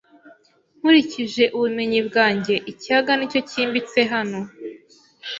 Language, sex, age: Kinyarwanda, female, 19-29